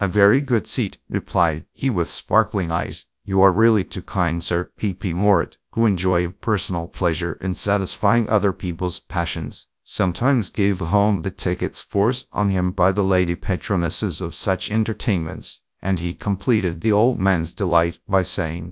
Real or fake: fake